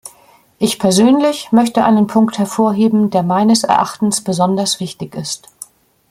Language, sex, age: German, female, 50-59